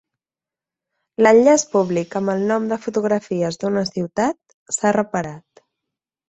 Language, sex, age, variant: Catalan, female, 19-29, Central